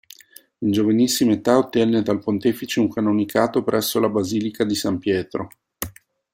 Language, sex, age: Italian, male, 30-39